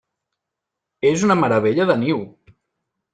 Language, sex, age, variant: Catalan, male, 30-39, Central